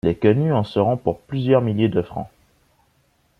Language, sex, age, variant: French, male, under 19, Français des départements et régions d'outre-mer